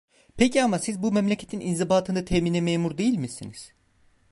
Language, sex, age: Turkish, male, 19-29